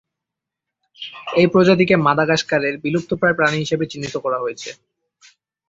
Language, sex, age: Bengali, male, 19-29